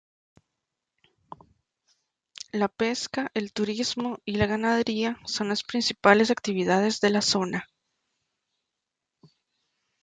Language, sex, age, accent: Spanish, female, 19-29, América central